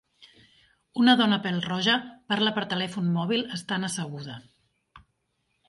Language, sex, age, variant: Catalan, female, 40-49, Central